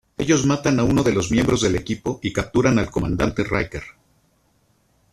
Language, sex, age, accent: Spanish, male, 50-59, México